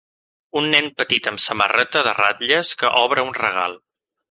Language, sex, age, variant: Catalan, male, 30-39, Balear